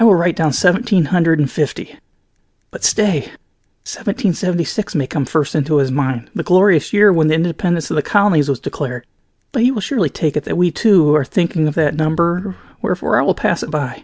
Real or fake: real